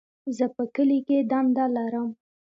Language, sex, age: Pashto, female, 19-29